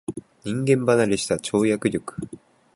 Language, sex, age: Japanese, male, 19-29